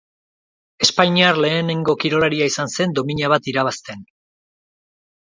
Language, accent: Basque, Erdialdekoa edo Nafarra (Gipuzkoa, Nafarroa)